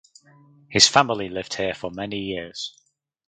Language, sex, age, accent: English, male, 30-39, England English